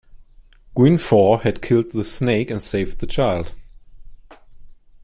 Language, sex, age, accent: English, male, 30-39, United States English